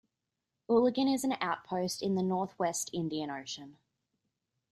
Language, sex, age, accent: English, female, 19-29, Australian English